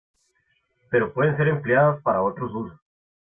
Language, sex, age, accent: Spanish, male, 19-29, América central